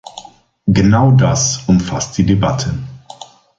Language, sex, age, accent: German, male, 40-49, Deutschland Deutsch